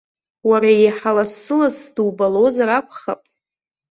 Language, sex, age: Abkhazian, female, 40-49